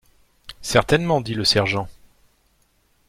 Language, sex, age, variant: French, male, 30-39, Français de métropole